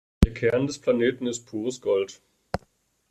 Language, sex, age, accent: German, male, 19-29, Deutschland Deutsch